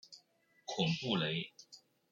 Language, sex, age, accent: Chinese, male, 19-29, 出生地：湖北省